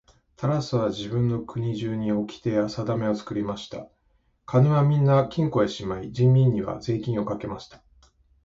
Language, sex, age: Japanese, male, 50-59